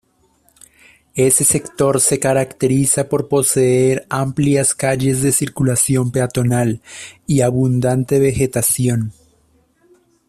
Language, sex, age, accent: Spanish, male, 19-29, Andino-Pacífico: Colombia, Perú, Ecuador, oeste de Bolivia y Venezuela andina